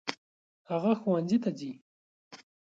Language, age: Pashto, 19-29